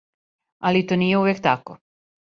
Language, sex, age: Serbian, female, 50-59